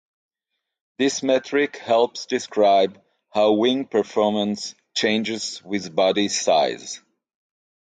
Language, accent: English, United States English